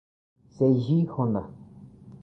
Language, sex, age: Spanish, male, 30-39